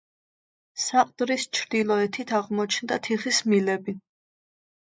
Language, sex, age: Georgian, female, 19-29